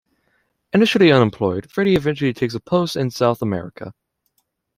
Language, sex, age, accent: English, male, under 19, United States English